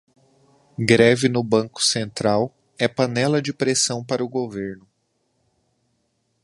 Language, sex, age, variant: Portuguese, male, 30-39, Portuguese (Brasil)